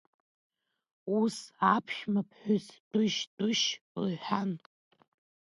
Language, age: Abkhazian, under 19